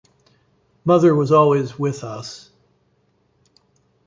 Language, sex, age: English, male, 40-49